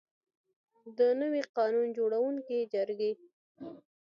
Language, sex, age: Pashto, female, under 19